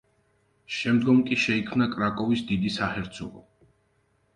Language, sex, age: Georgian, male, 19-29